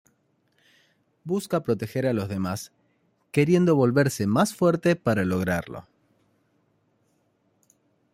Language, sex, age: Spanish, male, 30-39